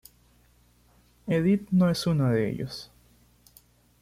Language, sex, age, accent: Spanish, male, 19-29, Andino-Pacífico: Colombia, Perú, Ecuador, oeste de Bolivia y Venezuela andina